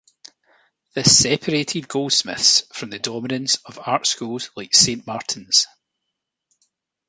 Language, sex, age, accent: English, male, 40-49, Scottish English